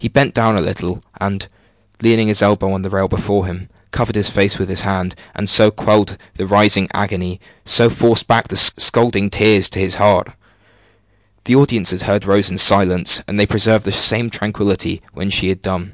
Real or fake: real